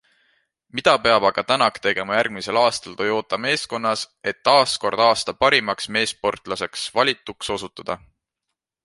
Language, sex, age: Estonian, male, 19-29